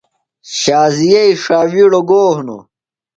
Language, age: Phalura, under 19